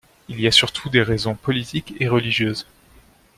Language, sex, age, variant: French, male, 19-29, Français de métropole